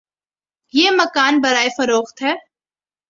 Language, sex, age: Urdu, female, 19-29